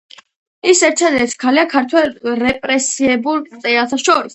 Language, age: Georgian, 30-39